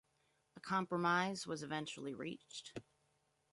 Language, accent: English, United States English